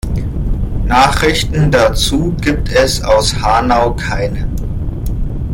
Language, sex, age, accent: German, male, 30-39, Deutschland Deutsch